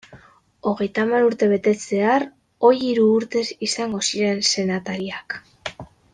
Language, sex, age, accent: Basque, female, 19-29, Mendebalekoa (Araba, Bizkaia, Gipuzkoako mendebaleko herri batzuk)